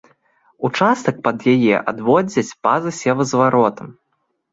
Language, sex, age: Belarusian, male, under 19